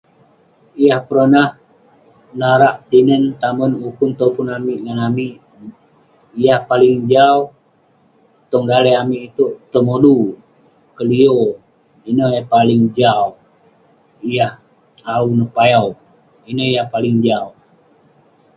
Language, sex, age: Western Penan, male, 19-29